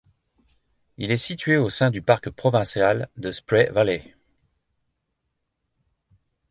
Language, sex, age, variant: French, male, 50-59, Français de métropole